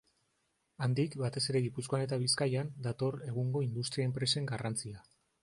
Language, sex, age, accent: Basque, male, 30-39, Erdialdekoa edo Nafarra (Gipuzkoa, Nafarroa)